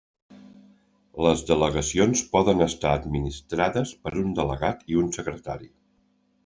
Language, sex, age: Catalan, male, 50-59